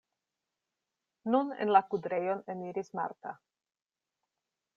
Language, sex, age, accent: Esperanto, female, 40-49, Internacia